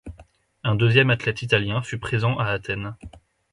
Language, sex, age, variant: French, male, 19-29, Français de métropole